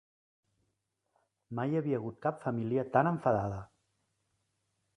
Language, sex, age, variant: Catalan, male, 40-49, Central